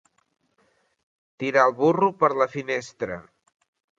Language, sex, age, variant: Catalan, male, 70-79, Central